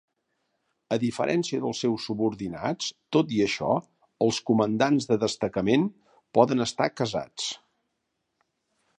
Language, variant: Catalan, Central